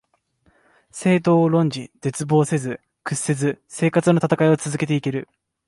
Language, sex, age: Japanese, male, under 19